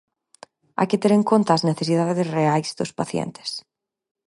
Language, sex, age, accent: Galician, female, 30-39, Normativo (estándar)